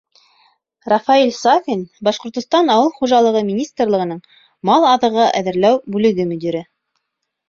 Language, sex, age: Bashkir, female, 19-29